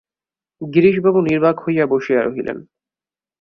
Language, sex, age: Bengali, male, under 19